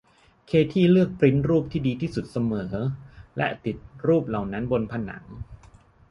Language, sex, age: Thai, male, 40-49